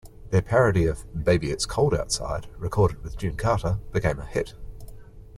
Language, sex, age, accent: English, male, 40-49, Australian English